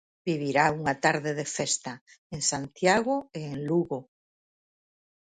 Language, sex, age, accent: Galician, female, 60-69, Normativo (estándar)